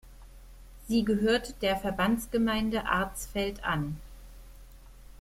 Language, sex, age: German, female, 50-59